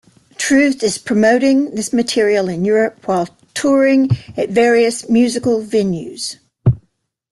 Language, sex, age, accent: English, female, 60-69, United States English